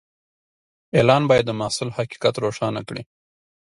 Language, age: Pashto, 19-29